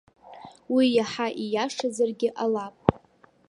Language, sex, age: Abkhazian, female, under 19